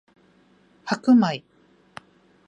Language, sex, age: Japanese, female, 40-49